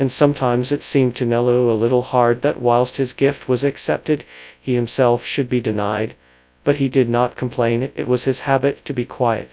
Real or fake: fake